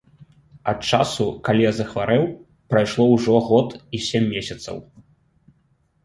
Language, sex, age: Belarusian, male, 30-39